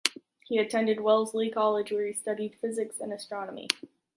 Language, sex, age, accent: English, female, 19-29, United States English